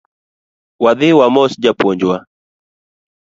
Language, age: Luo (Kenya and Tanzania), 19-29